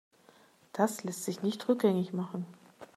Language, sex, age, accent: German, female, 30-39, Deutschland Deutsch